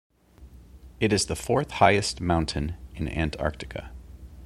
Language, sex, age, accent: English, male, 40-49, United States English